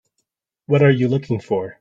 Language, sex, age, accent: English, male, 30-39, United States English